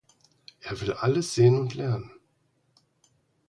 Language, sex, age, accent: German, male, 40-49, Deutschland Deutsch